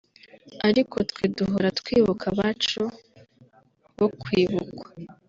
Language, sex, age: Kinyarwanda, female, 19-29